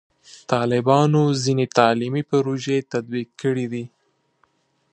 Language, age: Pashto, 19-29